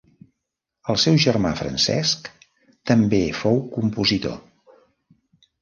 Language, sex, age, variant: Catalan, male, 70-79, Central